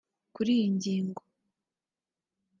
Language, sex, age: Kinyarwanda, female, under 19